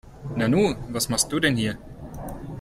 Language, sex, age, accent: German, male, 30-39, Deutschland Deutsch